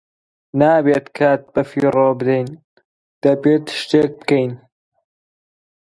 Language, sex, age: Central Kurdish, male, 19-29